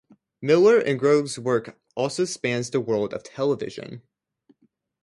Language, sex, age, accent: English, male, under 19, United States English